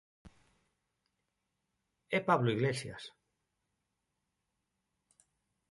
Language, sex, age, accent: Galician, male, 40-49, Neofalante